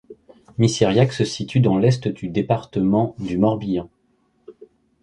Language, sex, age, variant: French, male, 40-49, Français de métropole